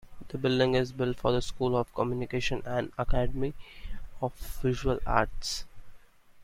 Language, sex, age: English, male, 19-29